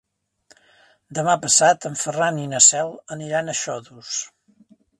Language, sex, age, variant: Catalan, male, 60-69, Central